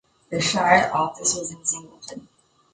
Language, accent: English, United States English